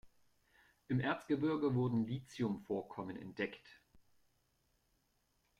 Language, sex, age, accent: German, male, 30-39, Deutschland Deutsch